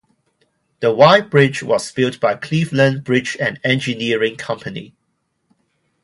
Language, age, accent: English, 30-39, Hong Kong English